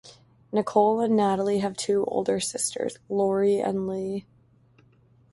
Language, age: English, 19-29